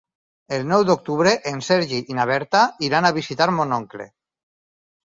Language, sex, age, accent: Catalan, male, 40-49, valencià